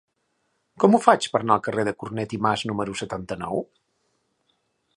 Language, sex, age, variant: Catalan, male, 40-49, Central